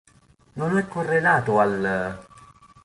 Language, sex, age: Italian, male, 50-59